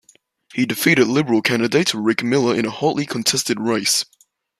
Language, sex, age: English, male, under 19